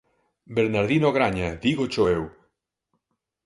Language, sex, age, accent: Galician, male, 40-49, Normativo (estándar); Neofalante